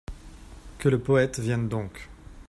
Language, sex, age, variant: French, male, 40-49, Français de métropole